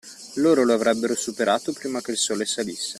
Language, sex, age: Italian, male, 19-29